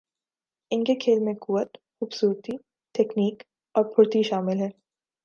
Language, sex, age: Urdu, female, 19-29